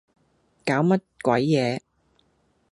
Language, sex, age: Cantonese, female, 40-49